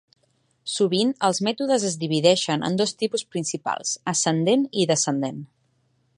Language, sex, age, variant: Catalan, female, 19-29, Central